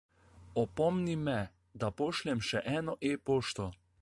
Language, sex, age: Slovenian, male, 19-29